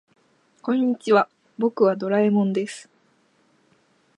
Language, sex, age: Japanese, female, 19-29